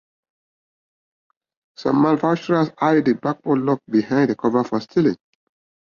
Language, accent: English, United States English